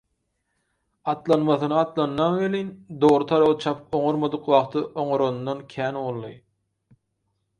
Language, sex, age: Turkmen, male, 30-39